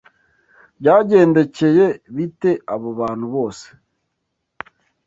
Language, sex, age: Kinyarwanda, male, 19-29